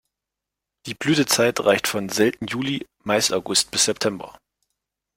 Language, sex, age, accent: German, male, 30-39, Deutschland Deutsch